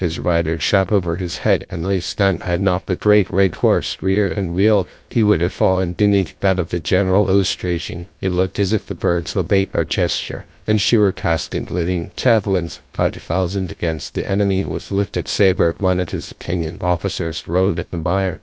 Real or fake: fake